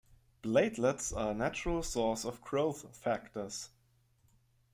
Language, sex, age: English, male, 30-39